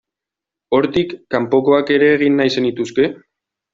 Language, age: Basque, 19-29